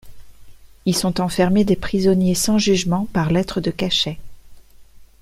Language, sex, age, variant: French, female, 40-49, Français de métropole